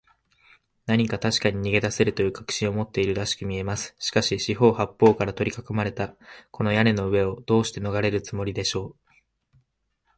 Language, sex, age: Japanese, male, 19-29